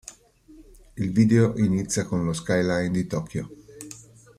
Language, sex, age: Italian, male, 50-59